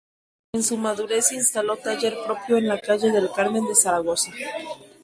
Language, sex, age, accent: Spanish, female, 30-39, México